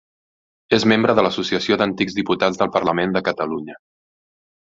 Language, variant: Catalan, Central